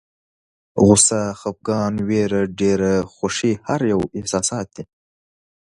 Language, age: Pashto, 19-29